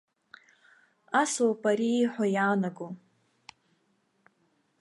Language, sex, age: Abkhazian, female, 30-39